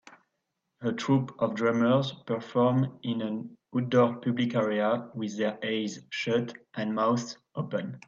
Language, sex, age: English, male, 19-29